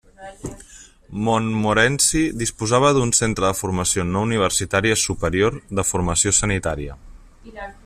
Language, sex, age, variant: Catalan, male, 30-39, Central